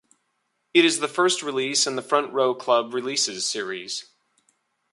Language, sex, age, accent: English, male, 30-39, United States English